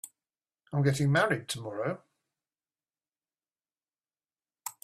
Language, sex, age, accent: English, male, 70-79, England English